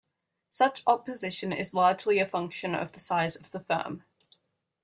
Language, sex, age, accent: English, female, under 19, Australian English